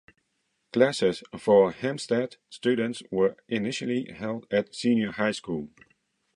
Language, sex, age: English, male, 40-49